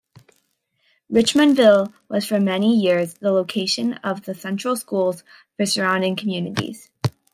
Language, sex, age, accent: English, female, under 19, United States English